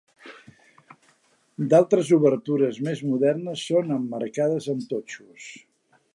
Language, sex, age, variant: Catalan, male, 60-69, Central